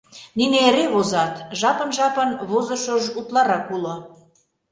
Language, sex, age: Mari, female, 50-59